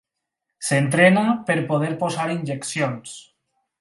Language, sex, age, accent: Catalan, male, 19-29, valencià